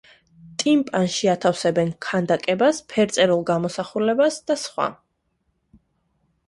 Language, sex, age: Georgian, female, 19-29